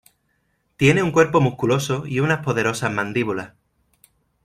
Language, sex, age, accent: Spanish, male, 30-39, España: Sur peninsular (Andalucia, Extremadura, Murcia)